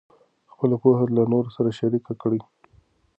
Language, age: Pashto, 30-39